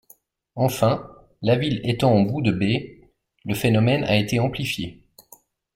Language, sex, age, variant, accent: French, male, 30-39, Français d'Europe, Français de Suisse